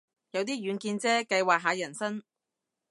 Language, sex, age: Cantonese, female, 30-39